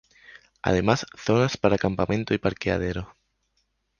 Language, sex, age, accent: Spanish, male, 19-29, España: Islas Canarias